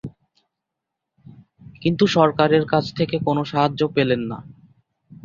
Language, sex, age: Bengali, male, 19-29